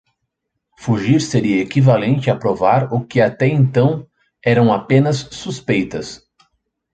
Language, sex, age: Portuguese, male, 30-39